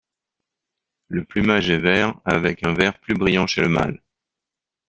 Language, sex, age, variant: French, male, 40-49, Français de métropole